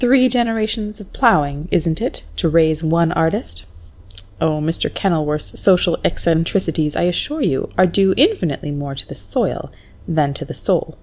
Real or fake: real